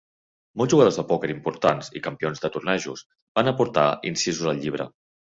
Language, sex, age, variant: Catalan, male, 30-39, Central